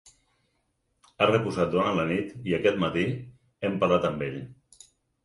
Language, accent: Catalan, Barcelona